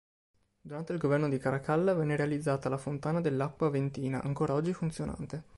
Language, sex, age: Italian, male, 19-29